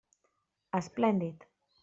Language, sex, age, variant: Catalan, female, 30-39, Central